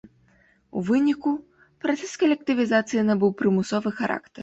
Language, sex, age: Belarusian, female, under 19